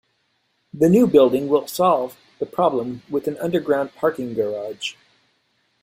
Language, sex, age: English, male, 50-59